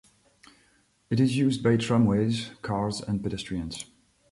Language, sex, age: English, male, 30-39